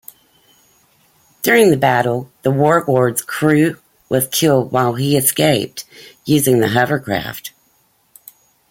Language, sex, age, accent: English, female, 50-59, United States English